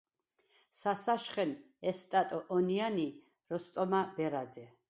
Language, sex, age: Svan, female, 70-79